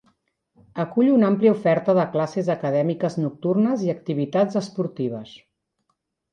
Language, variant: Catalan, Central